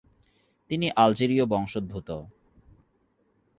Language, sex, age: Bengali, male, 19-29